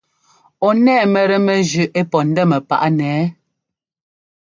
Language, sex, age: Ngomba, female, 30-39